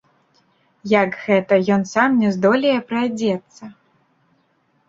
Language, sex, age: Belarusian, female, 19-29